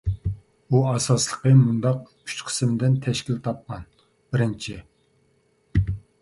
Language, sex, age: Uyghur, male, 40-49